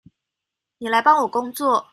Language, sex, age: Chinese, female, 19-29